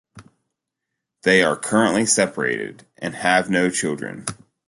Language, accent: English, United States English